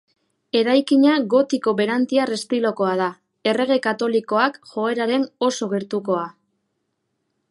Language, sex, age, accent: Basque, female, 19-29, Mendebalekoa (Araba, Bizkaia, Gipuzkoako mendebaleko herri batzuk)